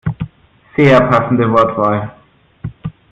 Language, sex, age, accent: German, male, 19-29, Deutschland Deutsch